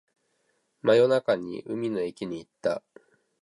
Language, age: Japanese, 30-39